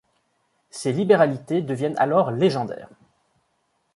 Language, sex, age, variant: French, male, 30-39, Français de métropole